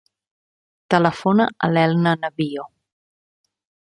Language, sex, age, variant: Catalan, female, 30-39, Central